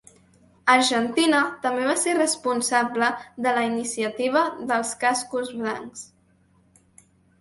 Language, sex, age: Catalan, male, 40-49